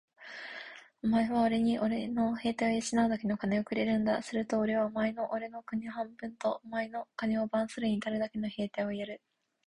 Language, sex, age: Japanese, female, 19-29